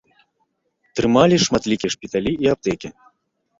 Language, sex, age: Belarusian, male, 30-39